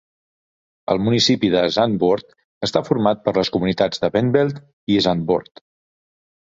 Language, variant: Catalan, Central